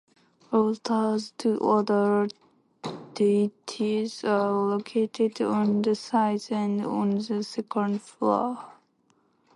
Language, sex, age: English, female, 19-29